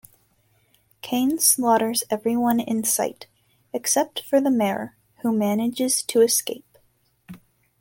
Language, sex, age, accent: English, female, under 19, United States English